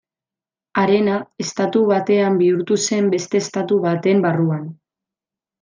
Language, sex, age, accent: Basque, female, 19-29, Mendebalekoa (Araba, Bizkaia, Gipuzkoako mendebaleko herri batzuk)